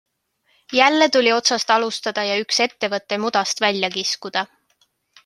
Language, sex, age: Estonian, female, 19-29